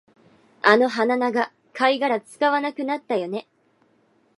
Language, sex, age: Japanese, female, 19-29